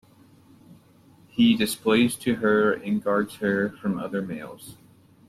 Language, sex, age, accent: English, male, 19-29, United States English